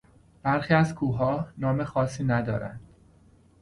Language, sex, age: Persian, male, 30-39